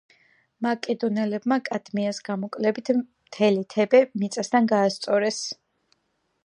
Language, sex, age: Georgian, female, 19-29